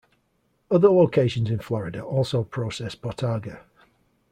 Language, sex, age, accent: English, male, 40-49, England English